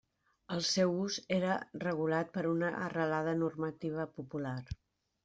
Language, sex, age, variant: Catalan, female, 50-59, Central